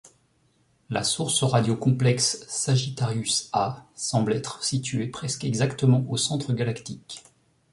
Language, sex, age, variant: French, male, 40-49, Français de métropole